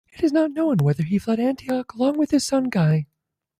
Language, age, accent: English, 19-29, United States English